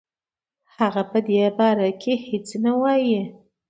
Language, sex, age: Pashto, female, 30-39